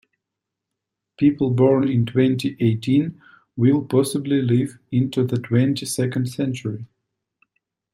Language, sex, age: English, male, 19-29